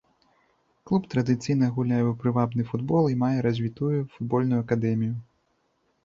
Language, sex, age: Belarusian, male, 19-29